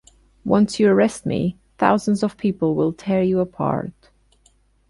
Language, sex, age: English, female, 30-39